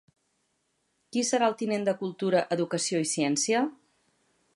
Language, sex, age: Catalan, female, 40-49